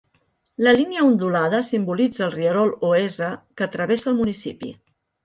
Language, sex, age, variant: Catalan, female, 50-59, Central